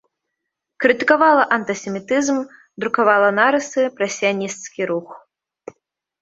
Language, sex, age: Belarusian, female, 19-29